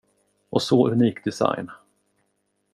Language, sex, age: Swedish, male, 30-39